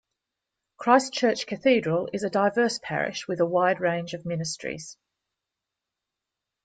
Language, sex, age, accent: English, female, 50-59, Australian English